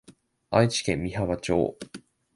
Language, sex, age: Japanese, male, 19-29